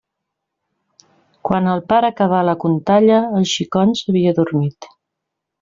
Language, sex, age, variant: Catalan, female, 30-39, Central